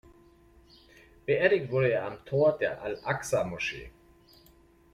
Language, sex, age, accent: German, male, 19-29, Deutschland Deutsch